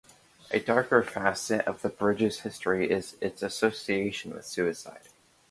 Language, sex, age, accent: English, male, under 19, United States English